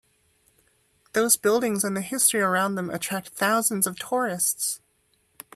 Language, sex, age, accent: English, female, 19-29, United States English